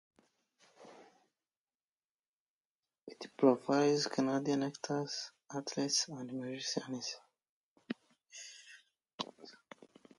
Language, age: English, 19-29